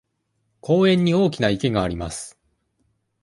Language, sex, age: Japanese, male, 19-29